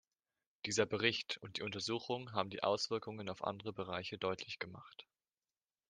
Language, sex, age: German, male, under 19